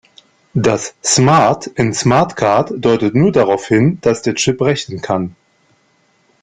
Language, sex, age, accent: German, male, 40-49, Deutschland Deutsch